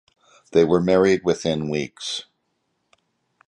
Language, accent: English, Canadian English